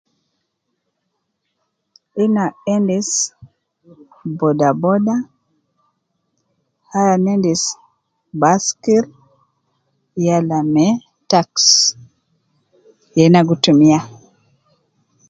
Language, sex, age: Nubi, female, 30-39